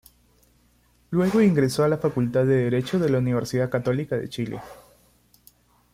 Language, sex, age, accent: Spanish, male, 19-29, Andino-Pacífico: Colombia, Perú, Ecuador, oeste de Bolivia y Venezuela andina